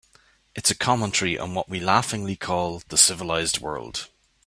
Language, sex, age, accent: English, male, 30-39, Irish English